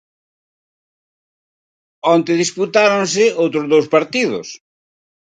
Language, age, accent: Galician, 60-69, Normativo (estándar)